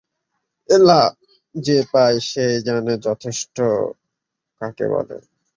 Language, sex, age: Bengali, male, 19-29